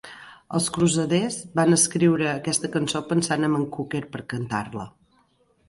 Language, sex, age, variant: Catalan, female, 40-49, Central